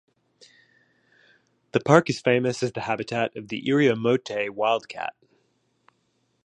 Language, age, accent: English, 40-49, United States English; Australian English